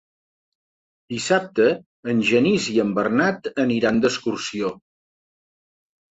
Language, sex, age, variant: Catalan, male, 60-69, Central